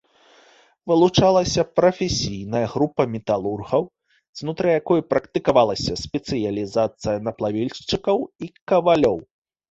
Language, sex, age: Belarusian, male, 30-39